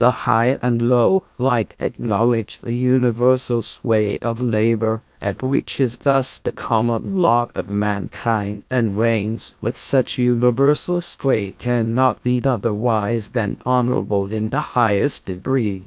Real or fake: fake